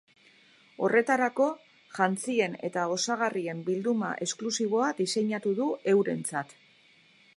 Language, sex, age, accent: Basque, female, 50-59, Erdialdekoa edo Nafarra (Gipuzkoa, Nafarroa)